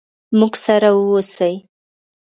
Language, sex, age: Pashto, female, 19-29